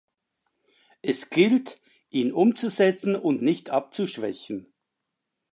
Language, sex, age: German, male, 50-59